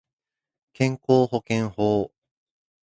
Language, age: Japanese, 19-29